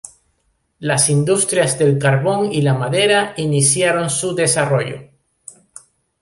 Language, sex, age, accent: Spanish, male, 40-49, Andino-Pacífico: Colombia, Perú, Ecuador, oeste de Bolivia y Venezuela andina